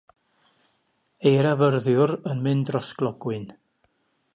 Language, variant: Welsh, North-Eastern Welsh